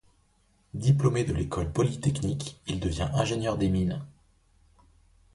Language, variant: French, Français de métropole